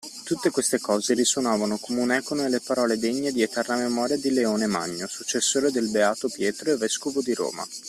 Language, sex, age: Italian, male, 19-29